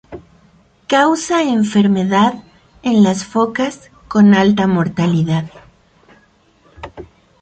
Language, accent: Spanish, México